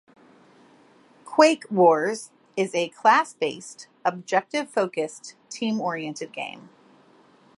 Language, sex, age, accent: English, female, 40-49, United States English